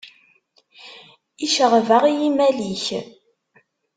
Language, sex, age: Kabyle, female, 19-29